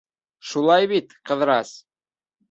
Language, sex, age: Bashkir, male, under 19